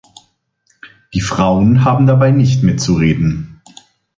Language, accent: German, Deutschland Deutsch